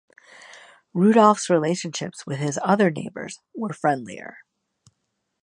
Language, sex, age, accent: English, female, 50-59, United States English